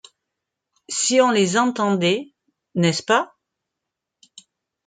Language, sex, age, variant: French, female, 40-49, Français de métropole